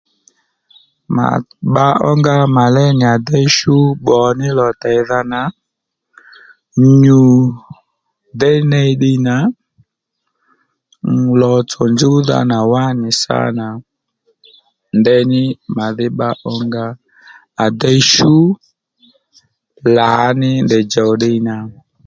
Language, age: Lendu, 40-49